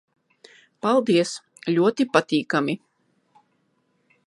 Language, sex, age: Latvian, female, 50-59